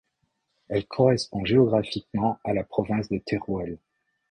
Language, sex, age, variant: French, male, 50-59, Français de métropole